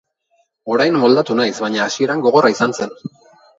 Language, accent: Basque, Erdialdekoa edo Nafarra (Gipuzkoa, Nafarroa)